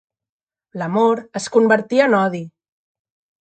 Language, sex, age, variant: Catalan, female, 40-49, Central